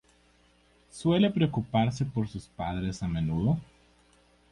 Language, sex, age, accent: Spanish, male, 19-29, América central